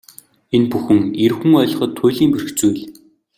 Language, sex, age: Mongolian, male, 19-29